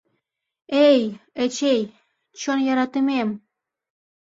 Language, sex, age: Mari, female, under 19